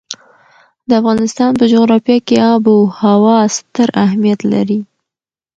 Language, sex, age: Pashto, female, under 19